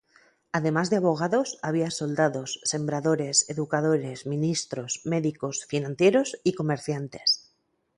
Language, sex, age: Spanish, female, 40-49